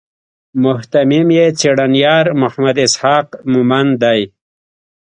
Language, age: Pashto, 40-49